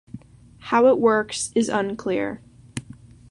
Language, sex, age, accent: English, female, under 19, United States English